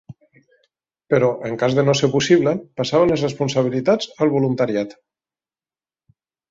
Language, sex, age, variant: Catalan, male, 40-49, Central